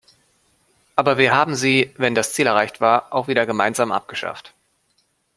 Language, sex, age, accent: German, male, 30-39, Deutschland Deutsch